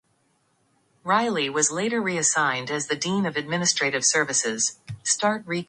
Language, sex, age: English, female, under 19